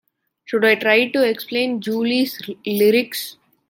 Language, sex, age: English, male, under 19